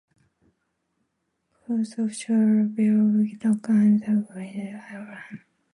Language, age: English, 19-29